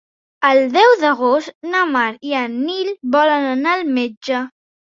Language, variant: Catalan, Central